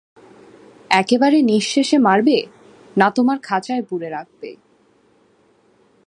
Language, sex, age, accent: Bengali, female, 19-29, প্রমিত